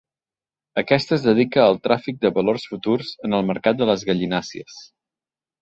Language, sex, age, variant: Catalan, male, 30-39, Central